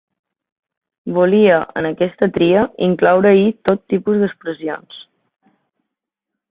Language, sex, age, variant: Catalan, female, 19-29, Balear